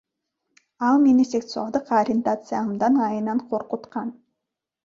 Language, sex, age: Kyrgyz, female, 30-39